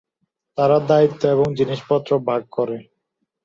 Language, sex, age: Bengali, male, 19-29